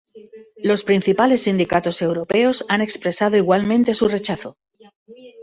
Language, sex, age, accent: Spanish, female, 50-59, España: Centro-Sur peninsular (Madrid, Toledo, Castilla-La Mancha)